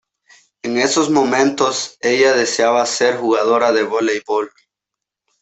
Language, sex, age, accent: Spanish, male, 19-29, América central